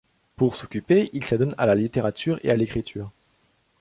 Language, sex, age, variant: French, male, 19-29, Français de métropole